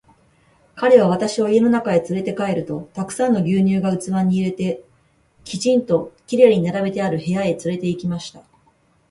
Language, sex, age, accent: Japanese, female, 40-49, 関西弁